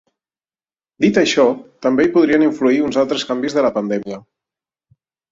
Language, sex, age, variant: Catalan, male, 40-49, Central